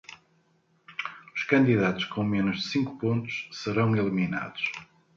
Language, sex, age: Portuguese, male, 50-59